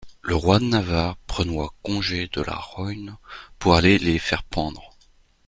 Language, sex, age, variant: French, male, 40-49, Français de métropole